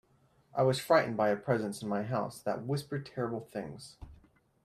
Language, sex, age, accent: English, male, 19-29, United States English